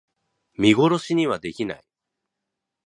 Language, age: Japanese, 50-59